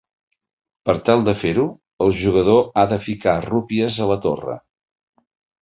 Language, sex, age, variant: Catalan, male, 60-69, Central